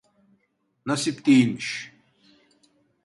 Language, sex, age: Turkish, male, 60-69